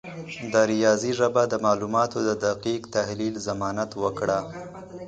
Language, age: Pashto, 19-29